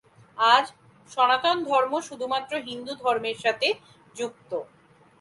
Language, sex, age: Bengali, female, 19-29